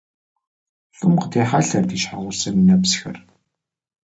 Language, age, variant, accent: Kabardian, 40-49, Адыгэбзэ (Къэбэрдей, Кирил, псоми зэдай), Джылэхъстэней (Gilahsteney)